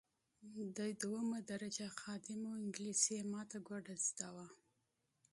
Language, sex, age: Pashto, female, 30-39